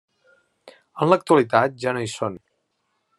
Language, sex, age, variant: Catalan, male, 40-49, Central